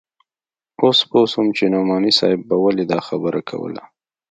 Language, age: Pashto, 30-39